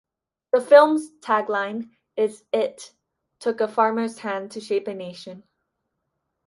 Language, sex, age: English, female, under 19